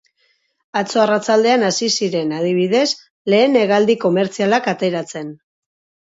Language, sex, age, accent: Basque, female, 40-49, Mendebalekoa (Araba, Bizkaia, Gipuzkoako mendebaleko herri batzuk)